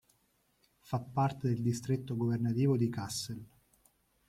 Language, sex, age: Italian, male, 30-39